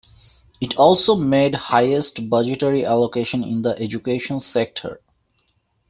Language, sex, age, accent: English, male, 19-29, England English